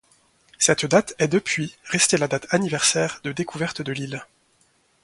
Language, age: French, 40-49